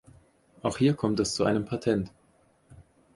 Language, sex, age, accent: German, male, 30-39, Deutschland Deutsch